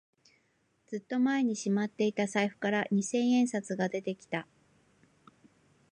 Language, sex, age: Japanese, female, 40-49